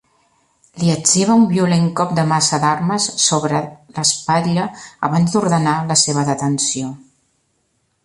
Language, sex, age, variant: Catalan, female, 50-59, Central